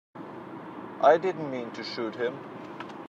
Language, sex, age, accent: English, male, 40-49, England English